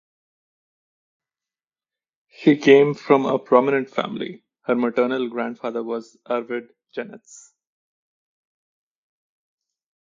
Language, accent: English, India and South Asia (India, Pakistan, Sri Lanka)